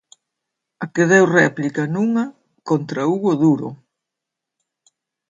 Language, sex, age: Galician, female, 60-69